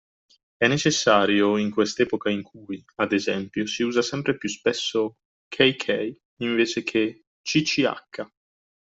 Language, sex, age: Italian, male, 30-39